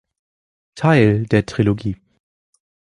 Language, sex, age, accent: German, male, 19-29, Deutschland Deutsch